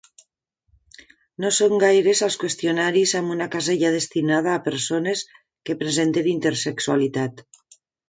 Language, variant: Catalan, Nord-Occidental